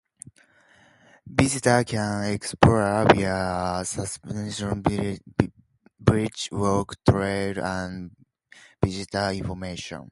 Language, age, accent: English, 19-29, United States English